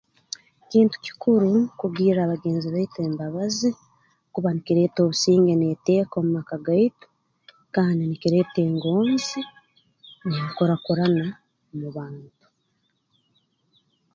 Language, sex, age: Tooro, female, 30-39